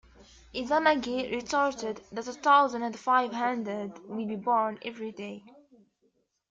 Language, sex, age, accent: English, female, 19-29, United States English